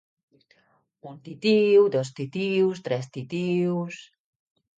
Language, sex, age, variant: Catalan, female, 50-59, Central